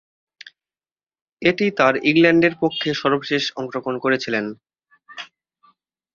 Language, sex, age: Bengali, male, 19-29